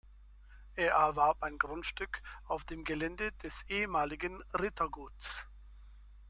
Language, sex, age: German, male, 50-59